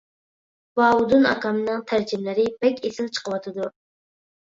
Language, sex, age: Uyghur, female, under 19